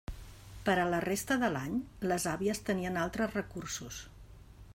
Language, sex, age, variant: Catalan, female, 50-59, Central